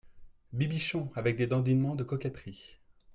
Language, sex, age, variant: French, male, 30-39, Français de métropole